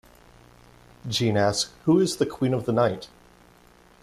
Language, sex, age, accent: English, male, 40-49, United States English